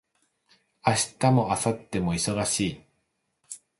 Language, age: Japanese, 40-49